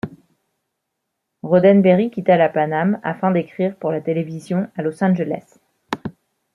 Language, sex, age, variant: French, female, 30-39, Français de métropole